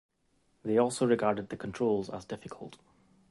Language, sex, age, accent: English, male, 19-29, Scottish English